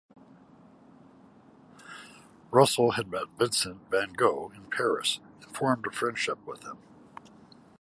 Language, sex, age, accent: English, male, 50-59, Canadian English